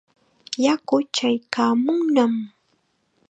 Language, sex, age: Chiquián Ancash Quechua, female, 19-29